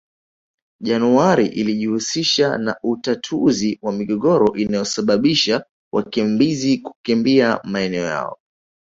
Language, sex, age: Swahili, male, 19-29